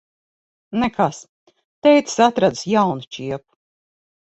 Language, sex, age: Latvian, female, 50-59